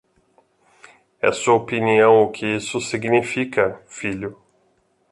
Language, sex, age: Portuguese, male, 40-49